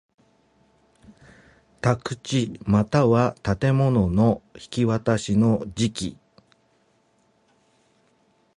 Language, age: Japanese, 50-59